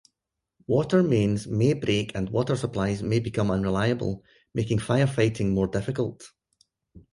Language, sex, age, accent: English, male, 40-49, Scottish English